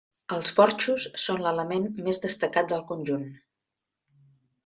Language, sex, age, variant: Catalan, female, 40-49, Central